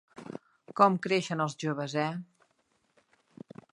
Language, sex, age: Catalan, female, 50-59